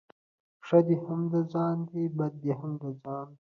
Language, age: Pashto, 19-29